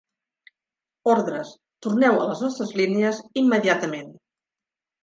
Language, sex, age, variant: Catalan, female, 50-59, Nord-Occidental